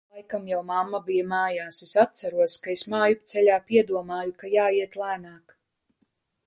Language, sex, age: Latvian, female, 30-39